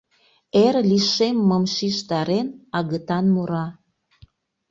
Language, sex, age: Mari, female, 40-49